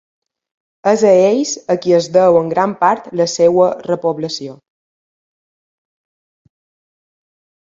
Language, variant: Catalan, Balear